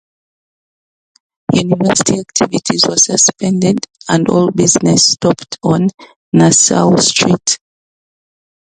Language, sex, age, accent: English, female, 30-39, Ugandan english